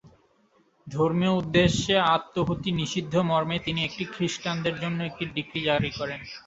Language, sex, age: Bengali, male, 19-29